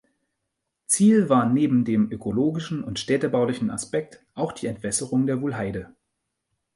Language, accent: German, Deutschland Deutsch